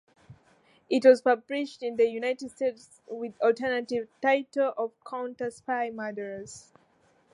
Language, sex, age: English, female, 19-29